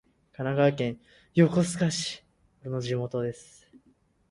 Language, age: Japanese, under 19